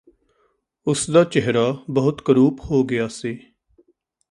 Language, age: Punjabi, 40-49